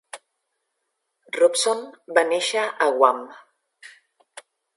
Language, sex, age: Catalan, female, 40-49